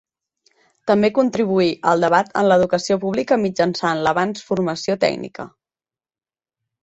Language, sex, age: Catalan, female, 30-39